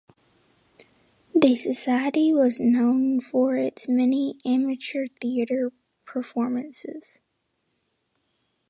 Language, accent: English, United States English